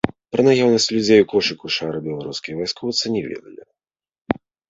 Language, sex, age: Belarusian, male, 30-39